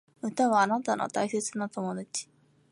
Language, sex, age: Japanese, female, 19-29